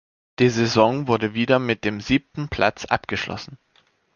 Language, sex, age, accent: German, male, 30-39, Deutschland Deutsch